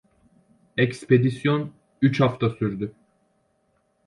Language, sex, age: Turkish, male, 19-29